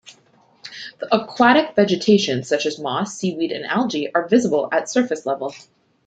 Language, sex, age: English, female, 30-39